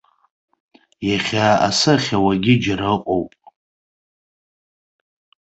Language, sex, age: Abkhazian, male, 30-39